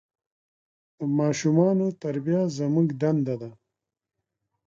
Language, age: Pashto, 40-49